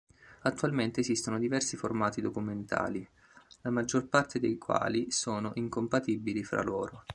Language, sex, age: Italian, male, 30-39